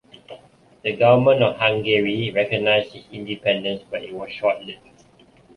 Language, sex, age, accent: English, male, 30-39, Malaysian English